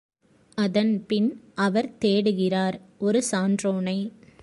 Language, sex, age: Tamil, female, 30-39